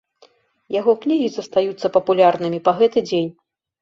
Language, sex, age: Belarusian, female, 50-59